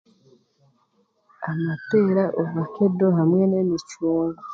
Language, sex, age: Chiga, female, 30-39